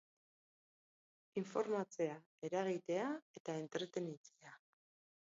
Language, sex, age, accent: Basque, female, 50-59, Erdialdekoa edo Nafarra (Gipuzkoa, Nafarroa)